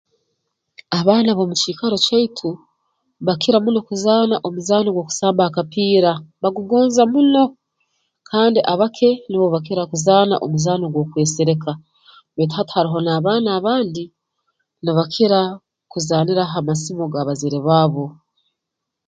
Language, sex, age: Tooro, female, 40-49